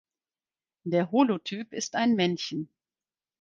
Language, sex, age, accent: German, female, 50-59, Deutschland Deutsch